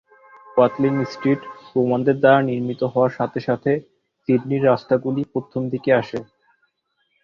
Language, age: Bengali, under 19